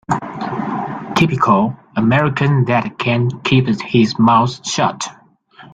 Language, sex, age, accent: English, male, 30-39, Hong Kong English